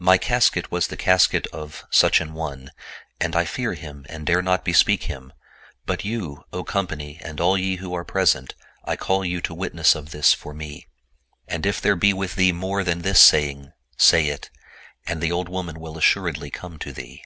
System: none